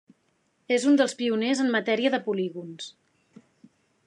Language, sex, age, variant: Catalan, female, 40-49, Central